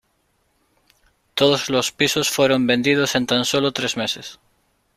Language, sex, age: Spanish, male, 30-39